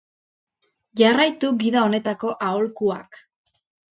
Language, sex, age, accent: Basque, female, 19-29, Erdialdekoa edo Nafarra (Gipuzkoa, Nafarroa)